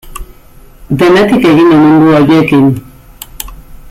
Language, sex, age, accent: Basque, female, 40-49, Erdialdekoa edo Nafarra (Gipuzkoa, Nafarroa)